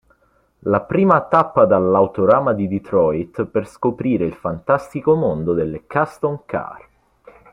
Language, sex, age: Italian, male, 19-29